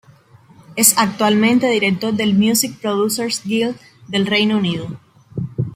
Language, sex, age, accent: Spanish, female, 19-29, Caribe: Cuba, Venezuela, Puerto Rico, República Dominicana, Panamá, Colombia caribeña, México caribeño, Costa del golfo de México